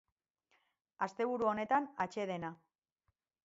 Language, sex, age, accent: Basque, female, 30-39, Erdialdekoa edo Nafarra (Gipuzkoa, Nafarroa)